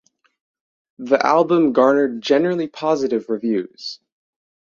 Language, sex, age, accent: English, male, under 19, United States English